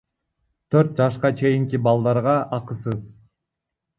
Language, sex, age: Kyrgyz, male, under 19